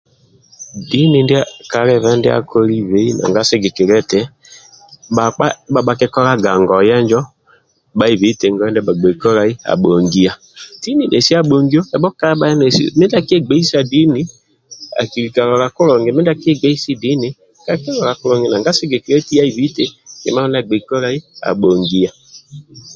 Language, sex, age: Amba (Uganda), male, 30-39